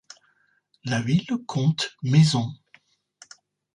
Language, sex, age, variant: French, male, 50-59, Français d'Europe